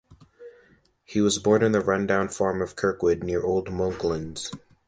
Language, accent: English, United States English